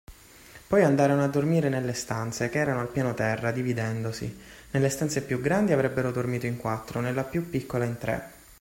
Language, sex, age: Italian, male, 19-29